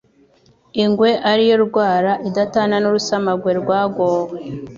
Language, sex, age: Kinyarwanda, female, 30-39